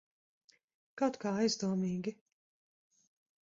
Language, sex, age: Latvian, female, 40-49